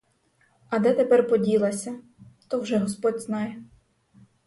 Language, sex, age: Ukrainian, female, 19-29